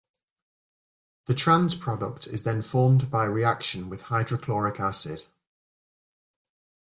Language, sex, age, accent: English, male, 30-39, England English